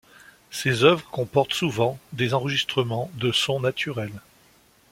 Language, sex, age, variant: French, male, 40-49, Français de métropole